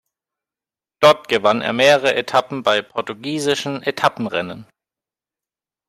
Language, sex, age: German, male, 30-39